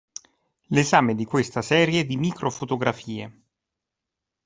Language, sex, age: Italian, male, 30-39